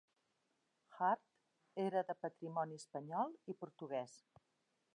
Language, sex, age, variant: Catalan, female, 60-69, Central